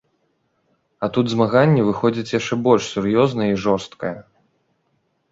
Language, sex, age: Belarusian, male, 30-39